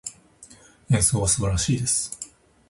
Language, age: Japanese, 30-39